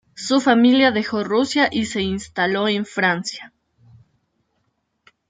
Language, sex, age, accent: Spanish, female, 30-39, América central